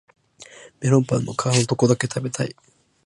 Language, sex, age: Japanese, male, 19-29